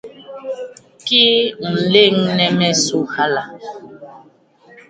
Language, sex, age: Basaa, female, 30-39